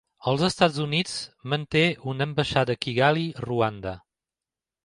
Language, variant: Catalan, Septentrional